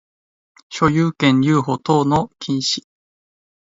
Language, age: Japanese, 19-29